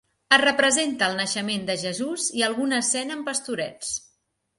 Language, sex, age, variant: Catalan, female, 40-49, Central